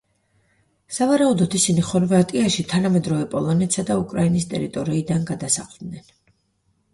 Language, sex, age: Georgian, female, 40-49